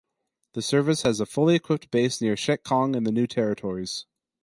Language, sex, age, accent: English, male, 30-39, United States English